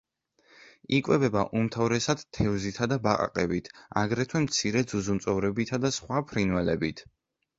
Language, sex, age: Georgian, male, under 19